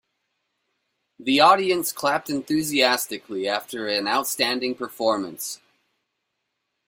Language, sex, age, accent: English, male, 30-39, United States English